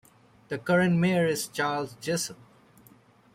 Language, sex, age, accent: English, male, 19-29, United States English